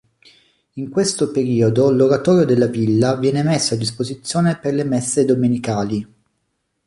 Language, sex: Italian, male